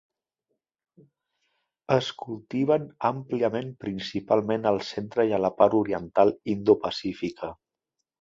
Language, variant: Catalan, Central